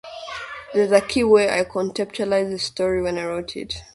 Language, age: English, 40-49